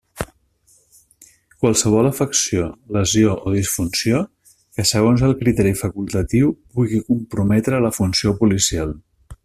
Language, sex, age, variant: Catalan, male, 50-59, Nord-Occidental